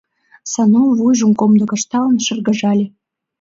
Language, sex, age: Mari, female, under 19